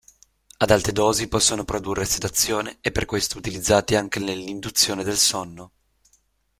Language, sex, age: Italian, male, 19-29